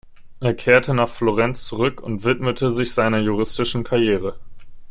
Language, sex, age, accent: German, male, 19-29, Deutschland Deutsch